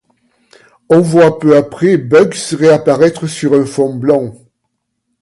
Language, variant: French, Français de métropole